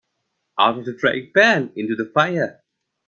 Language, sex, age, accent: English, male, 30-39, India and South Asia (India, Pakistan, Sri Lanka)